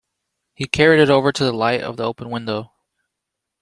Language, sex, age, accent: English, male, 19-29, United States English